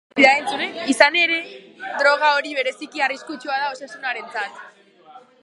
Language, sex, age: Basque, female, under 19